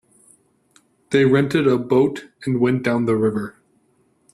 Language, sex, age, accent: English, male, 19-29, Canadian English